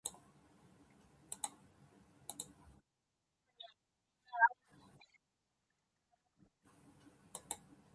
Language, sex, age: Japanese, female, 40-49